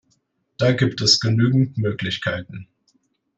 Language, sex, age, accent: German, male, 19-29, Deutschland Deutsch